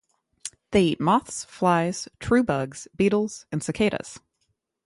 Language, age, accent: English, 30-39, United States English